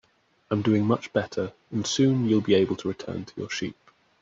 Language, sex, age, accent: English, male, 19-29, England English